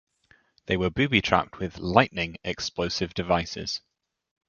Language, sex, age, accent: English, male, 19-29, England English